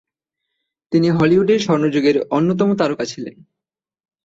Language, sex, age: Bengali, male, 19-29